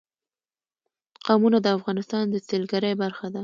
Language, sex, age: Pashto, female, 19-29